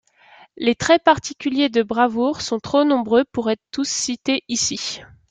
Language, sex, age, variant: French, female, 19-29, Français de métropole